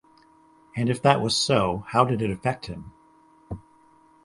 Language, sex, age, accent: English, male, 50-59, United States English